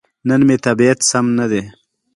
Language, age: Pashto, 30-39